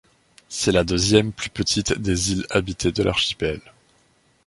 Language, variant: French, Français de métropole